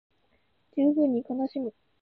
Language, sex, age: Japanese, female, 19-29